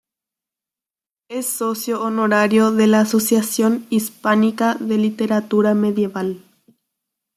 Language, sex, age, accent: Spanish, female, under 19, Rioplatense: Argentina, Uruguay, este de Bolivia, Paraguay